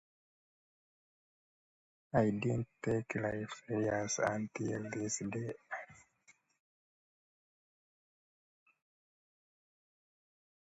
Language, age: English, 19-29